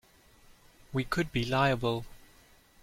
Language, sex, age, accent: English, male, 19-29, Southern African (South Africa, Zimbabwe, Namibia)